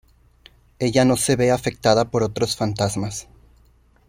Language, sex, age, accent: Spanish, male, 19-29, México